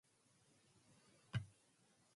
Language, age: English, 19-29